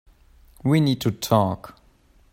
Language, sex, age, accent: English, male, 19-29, United States English